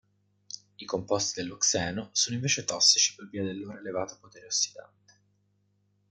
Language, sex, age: Italian, male, 19-29